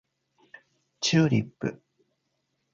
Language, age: Japanese, 50-59